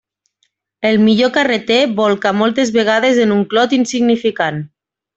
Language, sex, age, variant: Catalan, female, 19-29, Nord-Occidental